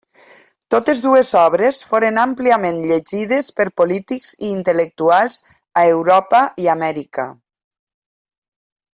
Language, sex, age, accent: Catalan, female, 50-59, valencià